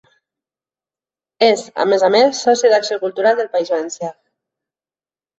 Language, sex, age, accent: Catalan, female, 30-39, valencià